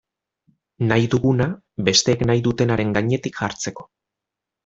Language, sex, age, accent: Basque, male, 30-39, Mendebalekoa (Araba, Bizkaia, Gipuzkoako mendebaleko herri batzuk)